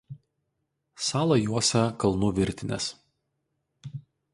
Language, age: Lithuanian, 40-49